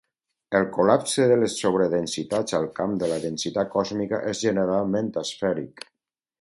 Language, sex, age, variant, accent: Catalan, male, 50-59, Valencià meridional, valencià